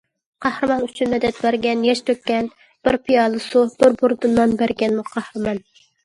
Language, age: Uyghur, 19-29